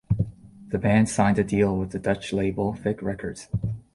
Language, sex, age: English, male, 19-29